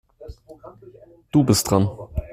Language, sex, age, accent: German, male, 19-29, Deutschland Deutsch